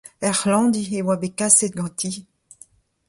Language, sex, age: Breton, female, 50-59